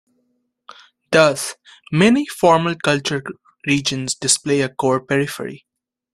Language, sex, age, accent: English, male, 19-29, United States English